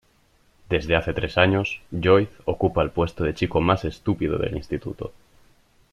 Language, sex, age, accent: Spanish, male, 19-29, España: Norte peninsular (Asturias, Castilla y León, Cantabria, País Vasco, Navarra, Aragón, La Rioja, Guadalajara, Cuenca)